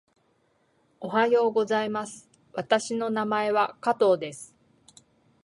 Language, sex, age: Japanese, female, 50-59